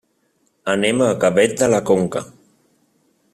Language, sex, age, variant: Catalan, male, 19-29, Central